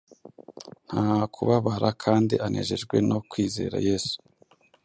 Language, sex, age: Kinyarwanda, male, 19-29